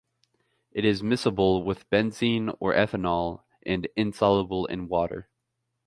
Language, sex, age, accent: English, male, 19-29, United States English